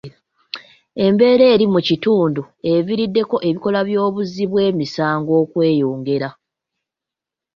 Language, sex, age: Ganda, female, 19-29